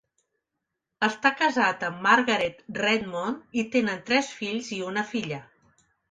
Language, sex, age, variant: Catalan, female, 50-59, Central